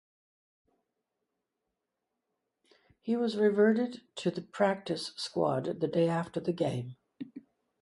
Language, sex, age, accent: English, female, 60-69, Canadian English